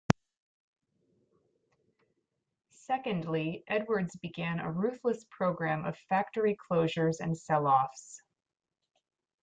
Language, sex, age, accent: English, female, 30-39, United States English